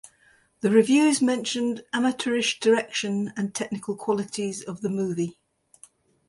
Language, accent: English, England English